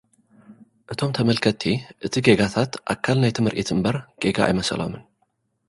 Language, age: Tigrinya, 40-49